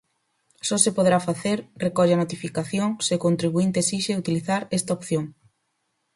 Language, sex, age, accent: Galician, female, 19-29, Normativo (estándar)